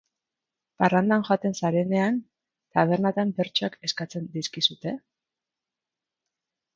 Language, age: Basque, 90+